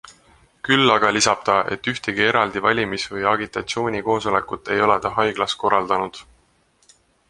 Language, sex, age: Estonian, male, 19-29